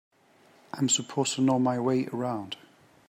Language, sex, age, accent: English, male, 30-39, Australian English